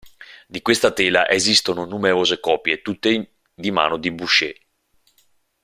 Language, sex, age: Italian, male, 30-39